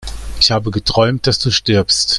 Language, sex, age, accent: German, male, 60-69, Deutschland Deutsch